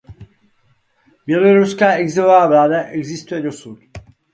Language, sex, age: Czech, male, 40-49